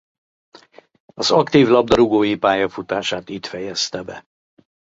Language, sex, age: Hungarian, male, 60-69